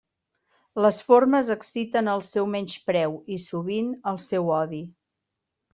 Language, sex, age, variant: Catalan, female, 40-49, Central